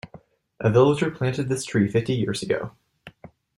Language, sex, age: English, male, 19-29